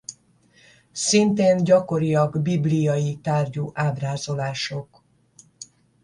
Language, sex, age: Hungarian, female, 60-69